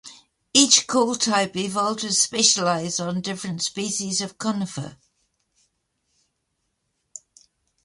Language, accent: English, New Zealand English